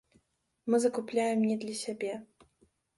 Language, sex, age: Belarusian, female, 19-29